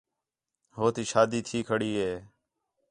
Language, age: Khetrani, 19-29